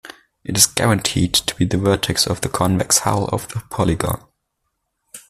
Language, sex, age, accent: English, male, 19-29, United States English